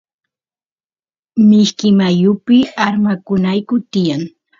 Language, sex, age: Santiago del Estero Quichua, female, 30-39